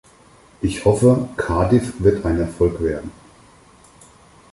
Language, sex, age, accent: German, male, 50-59, Deutschland Deutsch